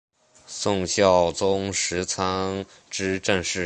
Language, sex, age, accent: Chinese, male, under 19, 出生地：浙江省